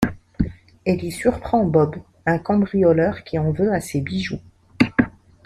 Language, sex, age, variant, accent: French, female, 40-49, Français du nord de l'Afrique, Français du Maroc